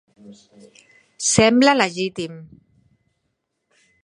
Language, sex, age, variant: Catalan, female, 40-49, Central